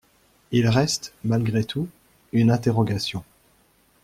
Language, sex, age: French, male, 19-29